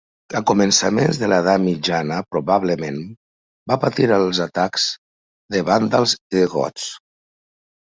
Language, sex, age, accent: Catalan, male, 50-59, valencià